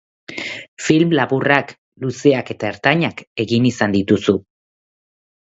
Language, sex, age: Basque, female, 40-49